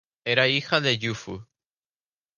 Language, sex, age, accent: Spanish, male, 19-29, España: Islas Canarias